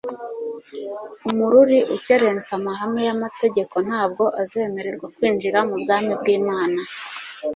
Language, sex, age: Kinyarwanda, female, 30-39